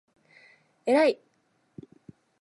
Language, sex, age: Japanese, female, 19-29